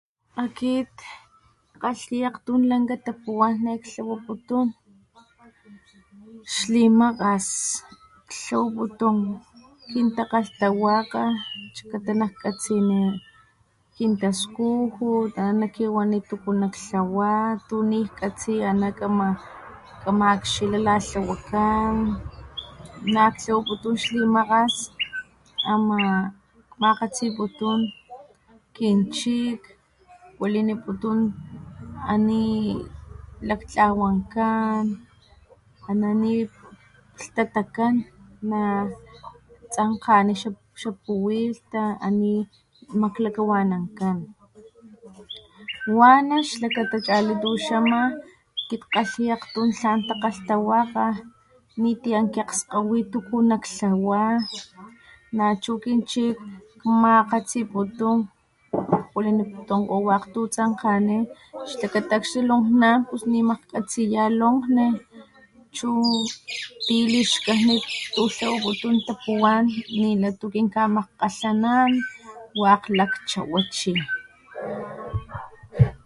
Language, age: Papantla Totonac, 30-39